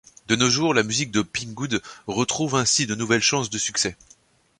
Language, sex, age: French, male, 30-39